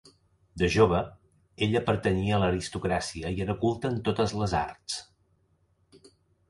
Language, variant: Catalan, Central